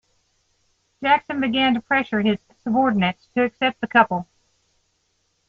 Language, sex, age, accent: English, female, 40-49, United States English